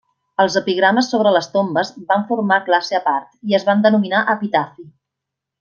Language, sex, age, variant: Catalan, female, 40-49, Central